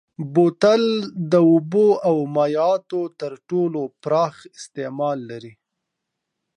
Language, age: Pashto, 19-29